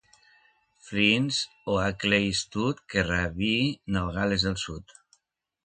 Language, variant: Catalan, Nord-Occidental